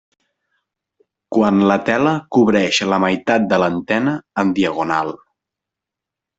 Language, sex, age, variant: Catalan, male, 19-29, Central